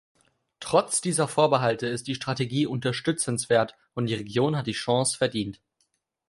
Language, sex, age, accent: German, male, under 19, Deutschland Deutsch